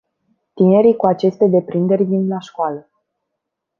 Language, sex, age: Romanian, female, 19-29